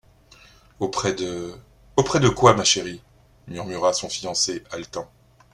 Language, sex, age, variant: French, male, 40-49, Français de métropole